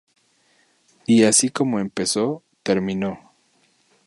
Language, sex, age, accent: Spanish, male, 19-29, México